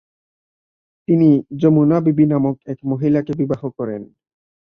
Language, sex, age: Bengali, male, 19-29